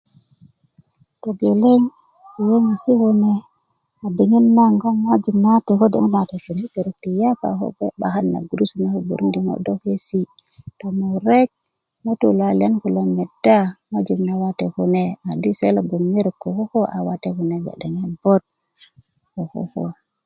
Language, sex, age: Kuku, female, 40-49